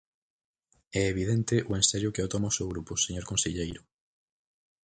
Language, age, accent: Galician, under 19, Atlántico (seseo e gheada)